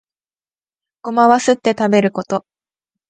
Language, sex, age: Japanese, female, 19-29